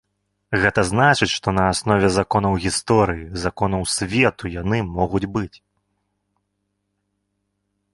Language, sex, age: Belarusian, male, 19-29